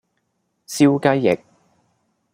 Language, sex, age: Cantonese, male, 19-29